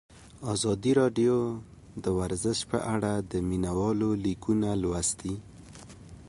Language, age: Pashto, 19-29